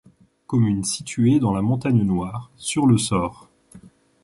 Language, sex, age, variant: French, male, 19-29, Français de métropole